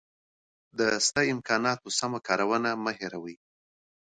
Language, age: Pashto, 40-49